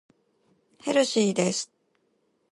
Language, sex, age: Japanese, female, 40-49